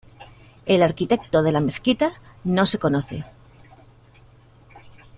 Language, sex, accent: Spanish, female, España: Sur peninsular (Andalucia, Extremadura, Murcia)